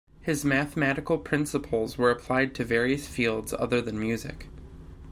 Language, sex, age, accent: English, male, 19-29, United States English